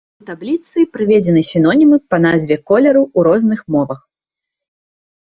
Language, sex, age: Belarusian, female, 19-29